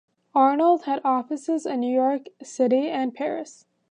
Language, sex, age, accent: English, female, under 19, United States English